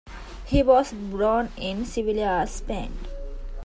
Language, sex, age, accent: English, female, 19-29, United States English